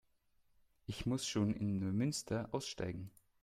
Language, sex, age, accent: German, male, 19-29, Deutschland Deutsch